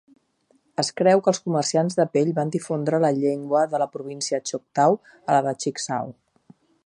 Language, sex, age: Catalan, female, 50-59